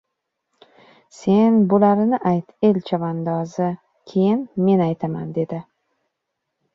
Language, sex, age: Uzbek, female, 30-39